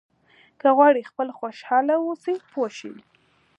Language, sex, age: Pashto, female, 19-29